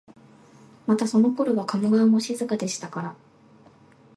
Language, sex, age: Japanese, female, 19-29